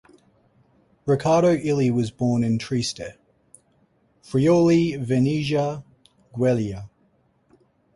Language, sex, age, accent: English, male, 30-39, Australian English